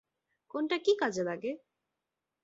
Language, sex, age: Bengali, female, 19-29